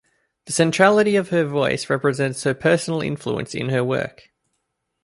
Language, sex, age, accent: English, male, 19-29, Australian English